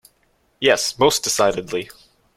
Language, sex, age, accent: English, male, 19-29, United States English